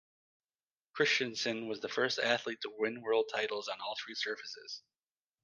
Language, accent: English, United States English